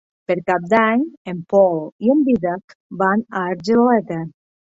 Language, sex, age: Catalan, female, 40-49